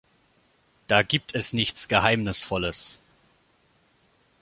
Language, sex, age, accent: German, male, 19-29, Deutschland Deutsch